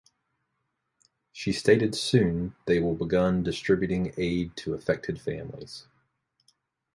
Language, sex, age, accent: English, male, 30-39, United States English